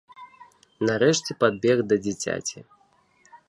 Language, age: Belarusian, 30-39